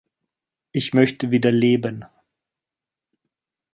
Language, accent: German, Deutschland Deutsch